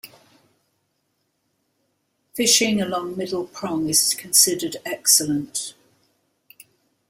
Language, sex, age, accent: English, female, 60-69, England English